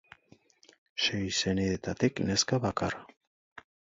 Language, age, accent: Basque, 50-59, Mendebalekoa (Araba, Bizkaia, Gipuzkoako mendebaleko herri batzuk)